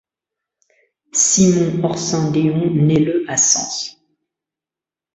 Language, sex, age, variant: French, male, 30-39, Français de métropole